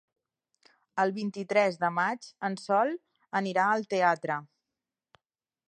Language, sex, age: Catalan, female, 30-39